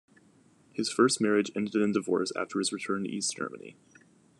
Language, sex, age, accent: English, male, 19-29, United States English